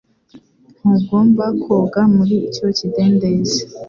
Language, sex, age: Kinyarwanda, female, under 19